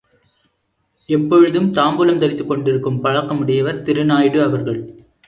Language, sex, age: Tamil, male, 19-29